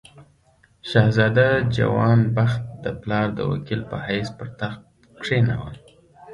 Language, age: Pashto, 19-29